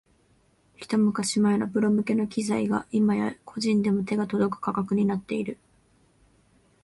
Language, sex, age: Japanese, female, 19-29